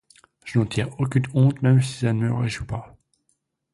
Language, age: French, 30-39